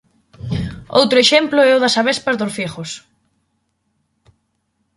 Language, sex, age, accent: Galician, male, 19-29, Atlántico (seseo e gheada)